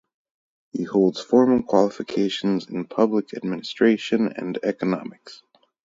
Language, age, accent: English, 30-39, United States English